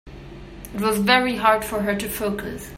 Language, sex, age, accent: English, female, 19-29, England English